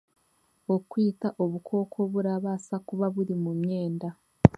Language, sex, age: Chiga, female, 19-29